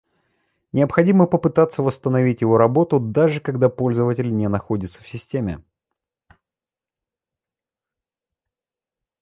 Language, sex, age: Russian, male, 30-39